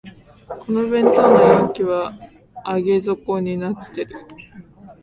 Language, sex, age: Japanese, female, 19-29